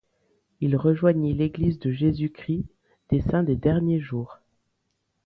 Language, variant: French, Français de métropole